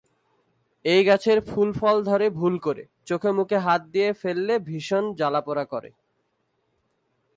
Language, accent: Bengali, fluent